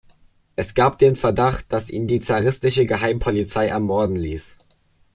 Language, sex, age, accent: German, male, under 19, Deutschland Deutsch